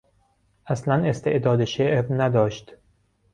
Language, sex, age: Persian, male, 19-29